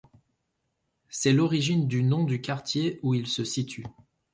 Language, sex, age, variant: French, male, 30-39, Français de métropole